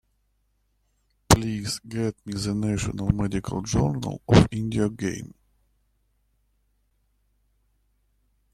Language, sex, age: English, male, 40-49